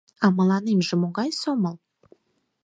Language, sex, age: Mari, female, 19-29